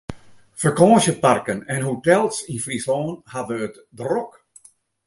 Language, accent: Western Frisian, Klaaifrysk